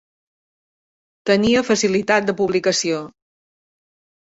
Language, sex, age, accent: Catalan, female, 60-69, mallorquí